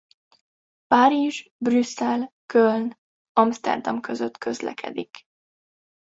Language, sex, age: Hungarian, female, 19-29